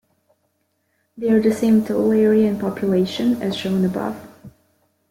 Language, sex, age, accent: English, female, 19-29, United States English